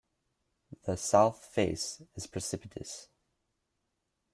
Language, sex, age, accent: English, male, under 19, United States English